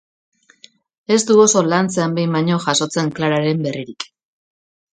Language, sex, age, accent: Basque, female, 40-49, Mendebalekoa (Araba, Bizkaia, Gipuzkoako mendebaleko herri batzuk)